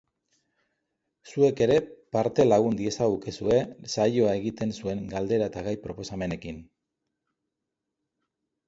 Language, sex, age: Basque, male, 50-59